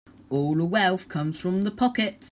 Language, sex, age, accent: English, male, under 19, England English